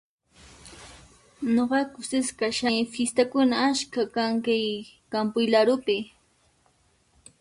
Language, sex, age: Puno Quechua, female, 19-29